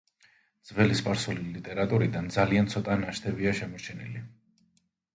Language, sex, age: Georgian, male, 30-39